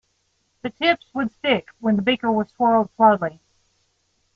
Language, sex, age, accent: English, female, 40-49, United States English